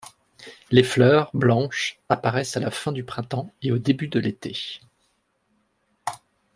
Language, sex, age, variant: French, male, 19-29, Français de métropole